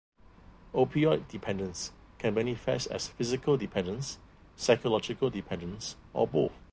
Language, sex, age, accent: English, male, 50-59, Singaporean English